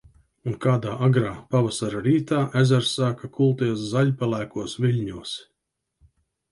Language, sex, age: Latvian, male, 50-59